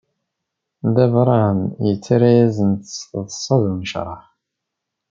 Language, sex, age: Kabyle, male, 30-39